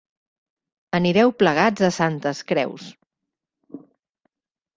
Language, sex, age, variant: Catalan, female, 40-49, Central